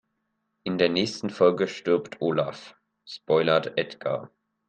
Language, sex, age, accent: German, male, under 19, Deutschland Deutsch